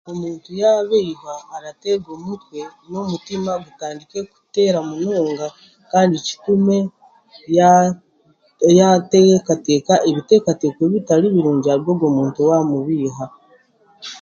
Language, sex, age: Chiga, female, 40-49